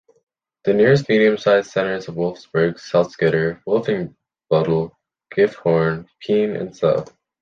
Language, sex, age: English, male, under 19